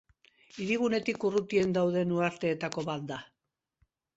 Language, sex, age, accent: Basque, female, 70-79, Mendebalekoa (Araba, Bizkaia, Gipuzkoako mendebaleko herri batzuk)